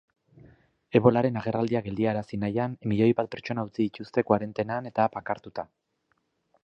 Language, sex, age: Basque, male, 30-39